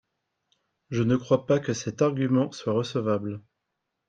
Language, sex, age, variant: French, male, 30-39, Français de métropole